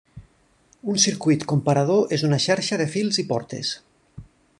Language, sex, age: Catalan, male, 40-49